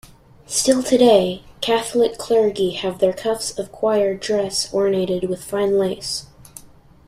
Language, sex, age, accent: English, male, under 19, United States English